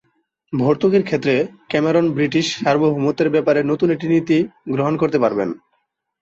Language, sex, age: Bengali, male, 19-29